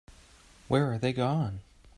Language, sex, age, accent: English, male, 19-29, United States English